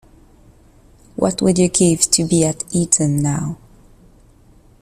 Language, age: English, 19-29